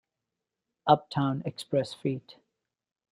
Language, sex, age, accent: English, male, 30-39, Australian English